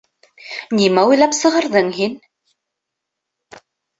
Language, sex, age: Bashkir, female, 30-39